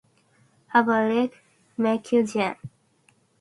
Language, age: English, 19-29